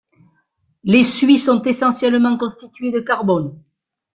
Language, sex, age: French, female, 60-69